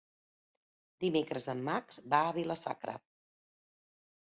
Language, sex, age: Catalan, female, 40-49